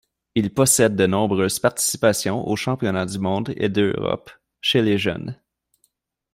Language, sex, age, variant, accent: French, male, 19-29, Français d'Amérique du Nord, Français du Canada